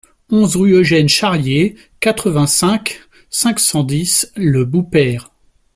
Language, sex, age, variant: French, male, 40-49, Français de métropole